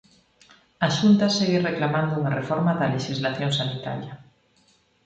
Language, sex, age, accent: Galician, female, 40-49, Normativo (estándar)